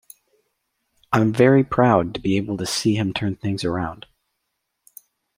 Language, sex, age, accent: English, male, under 19, United States English